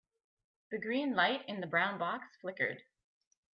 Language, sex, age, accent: English, female, 30-39, Canadian English